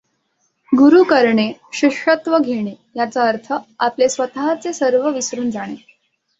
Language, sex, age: Marathi, female, under 19